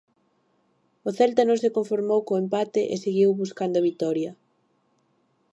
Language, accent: Galician, Oriental (común en zona oriental)